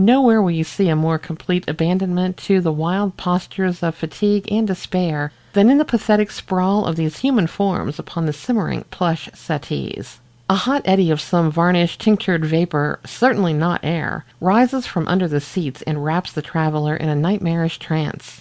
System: none